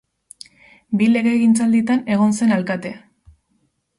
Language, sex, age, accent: Basque, female, 19-29, Erdialdekoa edo Nafarra (Gipuzkoa, Nafarroa)